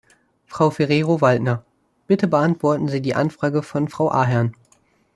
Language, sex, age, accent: German, male, under 19, Deutschland Deutsch